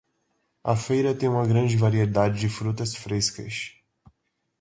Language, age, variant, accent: Portuguese, 19-29, Portuguese (Brasil), Nordestino